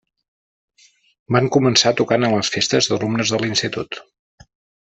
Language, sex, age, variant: Catalan, male, 50-59, Central